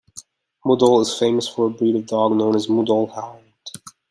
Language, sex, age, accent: English, male, 19-29, United States English